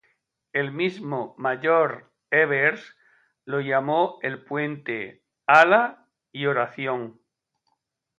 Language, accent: Spanish, España: Sur peninsular (Andalucia, Extremadura, Murcia)